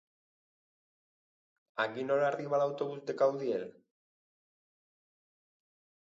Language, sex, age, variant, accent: Catalan, male, 30-39, Alacantí, valencià